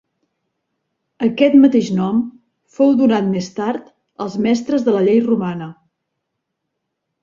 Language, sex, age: Catalan, female, 40-49